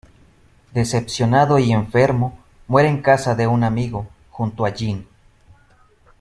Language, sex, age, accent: Spanish, male, 19-29, México